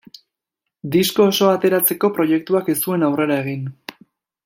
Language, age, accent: Basque, 19-29, Mendebalekoa (Araba, Bizkaia, Gipuzkoako mendebaleko herri batzuk)